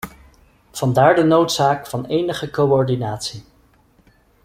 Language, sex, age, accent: Dutch, male, 19-29, Nederlands Nederlands